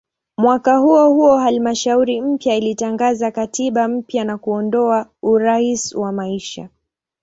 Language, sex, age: Swahili, female, 19-29